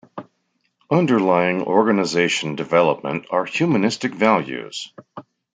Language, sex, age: English, male, 60-69